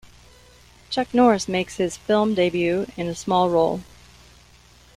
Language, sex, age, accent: English, female, 50-59, United States English